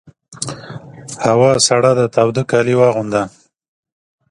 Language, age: Pashto, 30-39